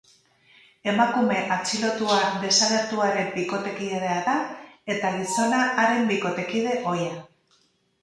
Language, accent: Basque, Mendebalekoa (Araba, Bizkaia, Gipuzkoako mendebaleko herri batzuk)